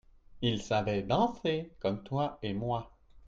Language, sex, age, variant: French, male, 30-39, Français de métropole